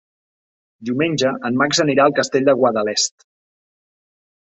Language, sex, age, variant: Catalan, male, 40-49, Central